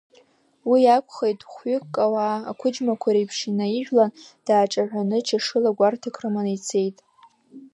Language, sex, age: Abkhazian, female, under 19